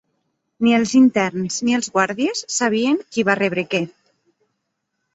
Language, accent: Catalan, Ebrenc